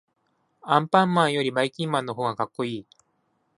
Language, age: Japanese, 40-49